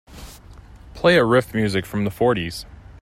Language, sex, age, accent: English, male, 19-29, United States English